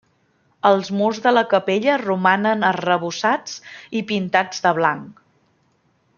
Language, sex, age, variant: Catalan, female, 19-29, Central